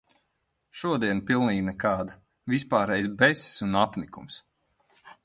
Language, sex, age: Latvian, male, 30-39